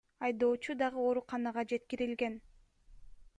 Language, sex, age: Kyrgyz, female, 19-29